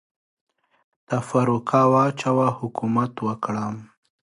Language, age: Pashto, 19-29